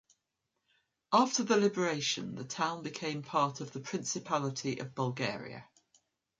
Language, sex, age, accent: English, female, 60-69, England English